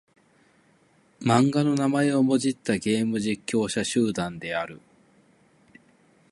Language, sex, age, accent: Japanese, male, 30-39, 関西弁